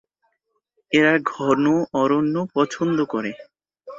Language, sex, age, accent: Bengali, male, 19-29, Native